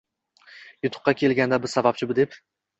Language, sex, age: Uzbek, male, under 19